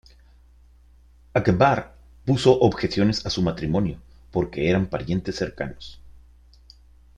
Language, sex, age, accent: Spanish, male, 50-59, México